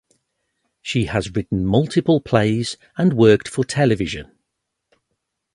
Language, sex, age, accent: English, male, 40-49, England English